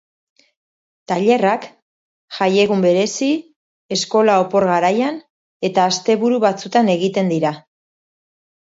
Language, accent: Basque, Mendebalekoa (Araba, Bizkaia, Gipuzkoako mendebaleko herri batzuk)